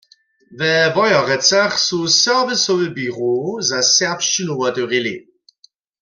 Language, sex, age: Upper Sorbian, male, 40-49